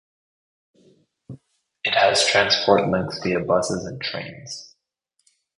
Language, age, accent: English, 30-39, Canadian English